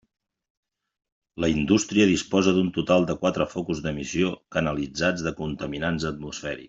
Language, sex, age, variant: Catalan, male, 40-49, Central